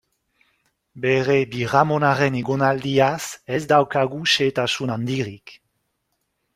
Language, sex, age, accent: Basque, male, 40-49, Nafar-lapurtarra edo Zuberotarra (Lapurdi, Nafarroa Beherea, Zuberoa)